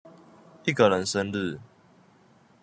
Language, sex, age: Chinese, male, 19-29